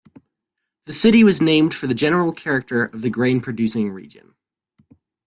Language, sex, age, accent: English, male, 19-29, United States English